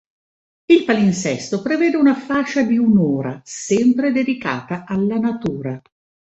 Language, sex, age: Italian, female, 50-59